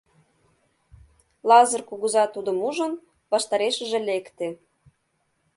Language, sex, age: Mari, female, 30-39